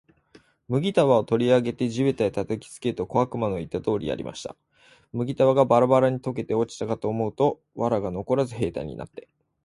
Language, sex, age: Japanese, male, 19-29